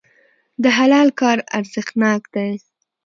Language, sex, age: Pashto, female, 19-29